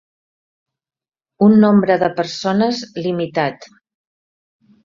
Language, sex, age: Catalan, female, 60-69